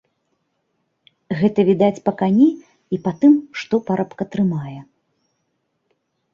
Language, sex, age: Belarusian, female, 40-49